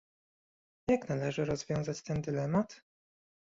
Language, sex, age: Polish, male, 19-29